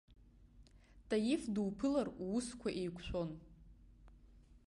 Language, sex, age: Abkhazian, female, 19-29